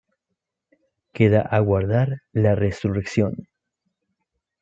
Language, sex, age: Spanish, male, 19-29